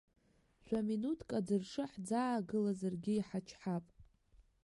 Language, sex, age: Abkhazian, female, under 19